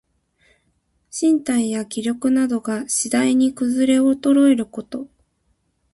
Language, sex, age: Japanese, female, 19-29